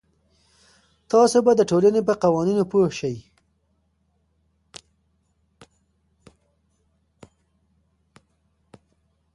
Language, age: Pashto, 19-29